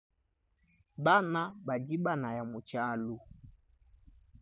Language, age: Luba-Lulua, 19-29